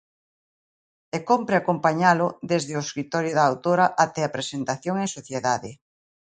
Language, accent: Galician, Atlántico (seseo e gheada)